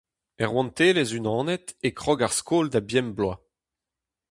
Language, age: Breton, 30-39